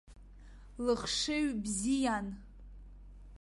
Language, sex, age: Abkhazian, female, under 19